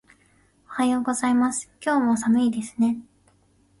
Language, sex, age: Japanese, female, 19-29